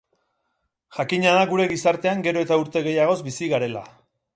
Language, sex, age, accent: Basque, male, 30-39, Erdialdekoa edo Nafarra (Gipuzkoa, Nafarroa)